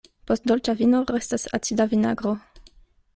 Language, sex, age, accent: Esperanto, female, 19-29, Internacia